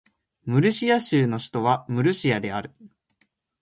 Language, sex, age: Japanese, male, 19-29